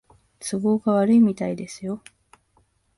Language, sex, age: Japanese, female, 19-29